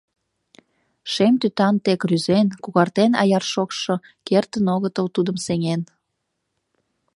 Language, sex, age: Mari, female, 19-29